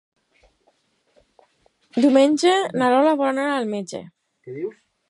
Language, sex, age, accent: Catalan, female, 40-49, valencià